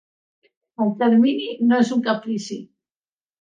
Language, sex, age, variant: Catalan, female, 50-59, Central